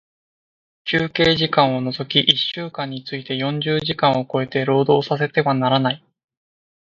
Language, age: Japanese, 19-29